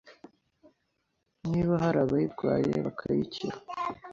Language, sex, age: Kinyarwanda, male, under 19